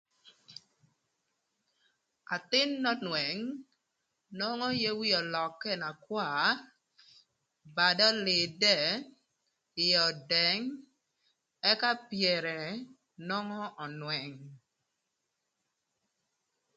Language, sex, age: Thur, female, 30-39